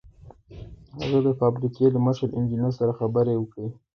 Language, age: Pashto, 19-29